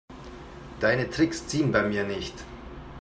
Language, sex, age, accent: German, male, 40-49, Österreichisches Deutsch